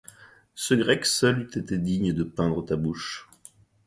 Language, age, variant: French, 30-39, Français de métropole